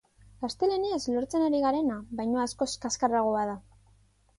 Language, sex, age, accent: Basque, female, 19-29, Mendebalekoa (Araba, Bizkaia, Gipuzkoako mendebaleko herri batzuk)